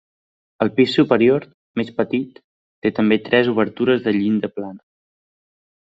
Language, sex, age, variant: Catalan, male, 19-29, Central